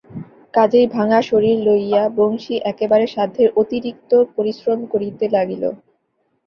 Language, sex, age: Bengali, female, 19-29